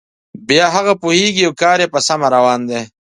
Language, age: Pashto, 30-39